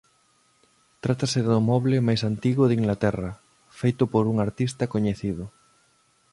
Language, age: Galician, 30-39